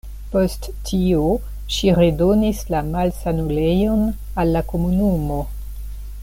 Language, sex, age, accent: Esperanto, female, 60-69, Internacia